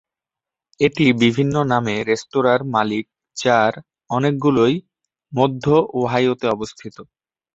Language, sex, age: Bengali, male, under 19